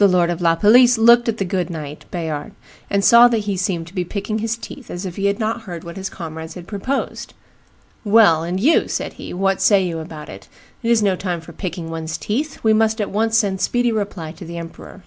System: none